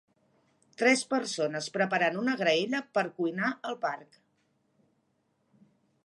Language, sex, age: Catalan, female, 40-49